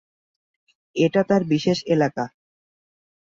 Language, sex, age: Bengali, male, 19-29